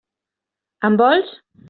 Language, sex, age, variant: Catalan, female, 19-29, Central